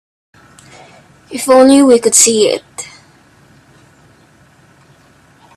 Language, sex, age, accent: English, female, 19-29, Filipino